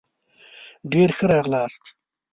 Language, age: Pashto, 30-39